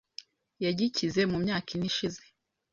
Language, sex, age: Kinyarwanda, female, 19-29